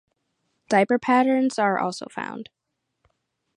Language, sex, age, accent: English, female, under 19, United States English